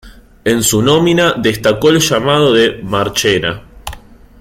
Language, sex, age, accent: Spanish, male, 19-29, Rioplatense: Argentina, Uruguay, este de Bolivia, Paraguay